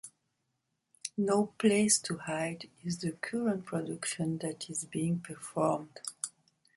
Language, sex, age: English, female, 50-59